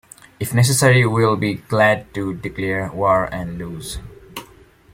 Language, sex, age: English, male, 19-29